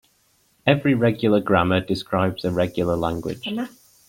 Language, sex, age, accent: English, male, 19-29, England English